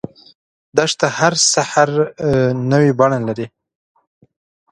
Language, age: Pashto, 19-29